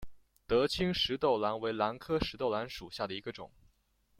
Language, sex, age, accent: Chinese, male, under 19, 出生地：湖北省